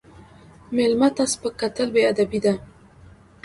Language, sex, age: Pashto, female, 19-29